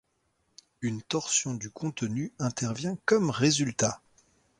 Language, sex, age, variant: French, male, 30-39, Français de métropole